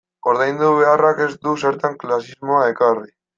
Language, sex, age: Basque, male, 19-29